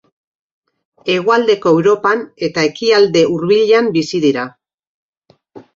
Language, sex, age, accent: Basque, female, 50-59, Mendebalekoa (Araba, Bizkaia, Gipuzkoako mendebaleko herri batzuk)